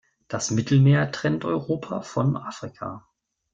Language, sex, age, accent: German, male, 30-39, Deutschland Deutsch